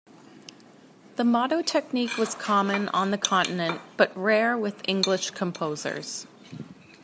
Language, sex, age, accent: English, female, 40-49, Canadian English